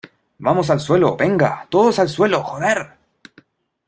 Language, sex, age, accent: Spanish, male, 19-29, Chileno: Chile, Cuyo